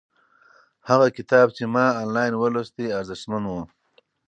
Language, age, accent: Pashto, 30-39, کندهارۍ لهجه